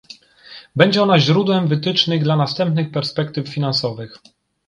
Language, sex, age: Polish, male, 30-39